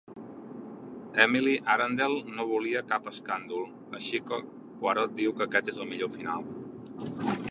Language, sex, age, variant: Catalan, male, 30-39, Central